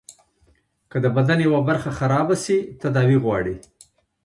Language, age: Pashto, 50-59